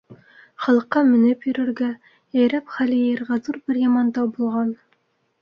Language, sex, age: Bashkir, female, under 19